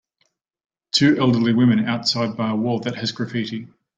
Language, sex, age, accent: English, male, 40-49, Australian English